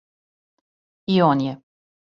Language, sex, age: Serbian, female, 50-59